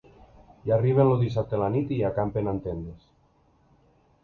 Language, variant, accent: Catalan, Nord-Occidental, nord-occidental